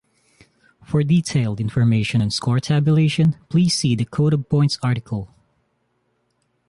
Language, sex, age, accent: English, male, 19-29, Filipino